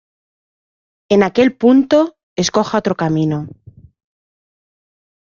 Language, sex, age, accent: Spanish, female, 40-49, España: Centro-Sur peninsular (Madrid, Toledo, Castilla-La Mancha)